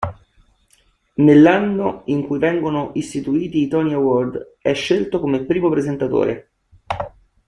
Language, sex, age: Italian, male, 30-39